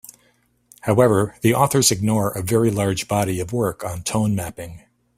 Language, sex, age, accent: English, male, 60-69, United States English